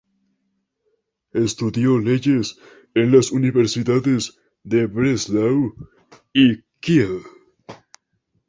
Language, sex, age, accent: Spanish, male, 19-29, Andino-Pacífico: Colombia, Perú, Ecuador, oeste de Bolivia y Venezuela andina